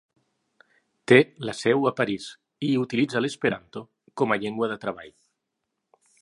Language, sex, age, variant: Catalan, male, 40-49, Central